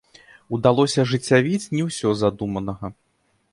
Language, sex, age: Belarusian, male, 30-39